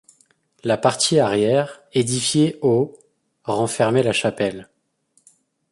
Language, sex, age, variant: French, male, 19-29, Français de métropole